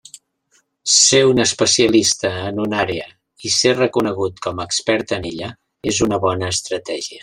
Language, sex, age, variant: Catalan, male, 60-69, Central